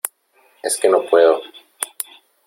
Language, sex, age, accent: Spanish, male, 40-49, Andino-Pacífico: Colombia, Perú, Ecuador, oeste de Bolivia y Venezuela andina